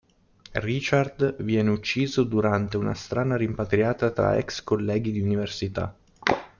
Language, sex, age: Italian, male, 19-29